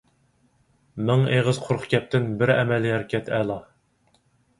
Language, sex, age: Uyghur, male, 30-39